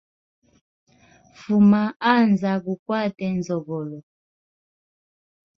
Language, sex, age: Hemba, female, 30-39